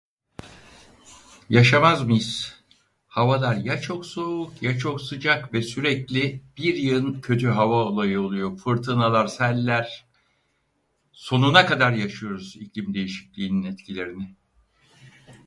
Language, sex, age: Turkish, male, 60-69